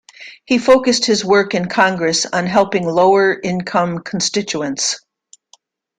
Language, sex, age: English, female, 70-79